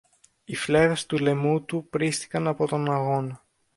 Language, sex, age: Greek, male, under 19